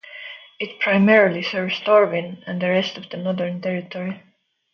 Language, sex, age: English, female, 19-29